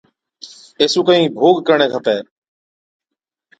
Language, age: Od, 50-59